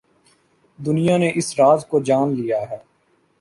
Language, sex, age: Urdu, male, 19-29